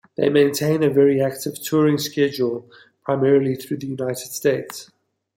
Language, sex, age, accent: English, female, 40-49, Southern African (South Africa, Zimbabwe, Namibia)